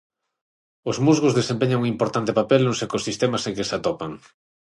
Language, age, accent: Galician, 30-39, Central (gheada); Normativo (estándar); Neofalante